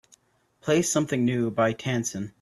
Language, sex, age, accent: English, male, 19-29, United States English